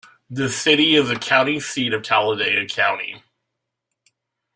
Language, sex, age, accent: English, male, 40-49, United States English